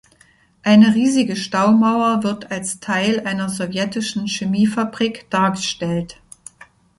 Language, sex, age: German, female, 60-69